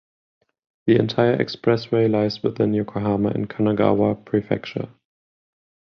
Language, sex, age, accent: English, male, 19-29, German